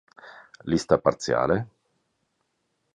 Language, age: Italian, 50-59